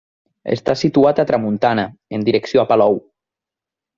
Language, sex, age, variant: Catalan, male, 19-29, Nord-Occidental